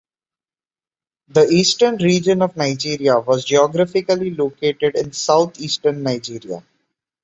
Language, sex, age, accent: English, male, under 19, India and South Asia (India, Pakistan, Sri Lanka)